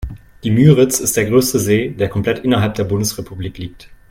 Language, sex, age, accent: German, male, 19-29, Deutschland Deutsch